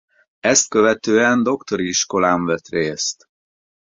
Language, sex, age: Hungarian, male, 40-49